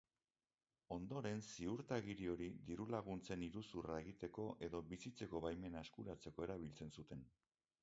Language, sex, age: Basque, male, 50-59